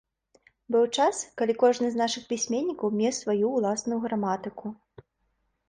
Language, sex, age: Belarusian, female, 19-29